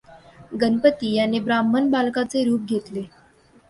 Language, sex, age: Marathi, female, under 19